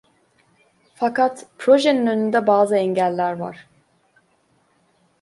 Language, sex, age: Turkish, female, 19-29